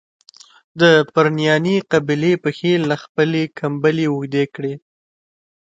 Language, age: Pashto, 19-29